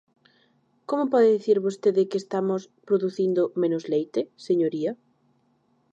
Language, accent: Galician, Oriental (común en zona oriental)